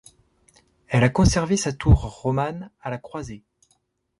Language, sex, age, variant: French, male, 30-39, Français de métropole